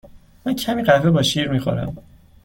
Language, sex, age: Persian, male, 19-29